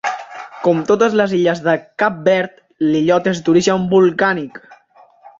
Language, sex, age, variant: Catalan, female, 40-49, Central